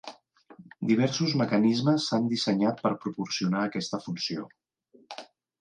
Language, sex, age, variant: Catalan, male, 40-49, Central